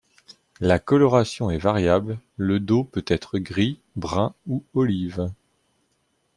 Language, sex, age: French, male, 40-49